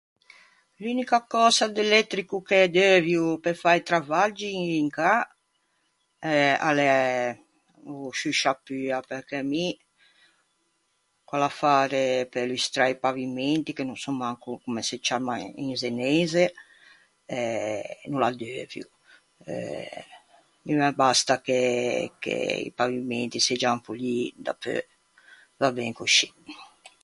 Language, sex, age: Ligurian, female, 60-69